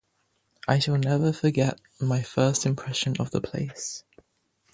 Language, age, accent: English, 19-29, England English